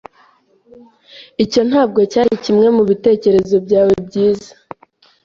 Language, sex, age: Kinyarwanda, female, 19-29